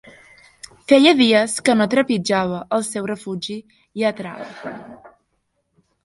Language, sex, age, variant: Catalan, female, 50-59, Septentrional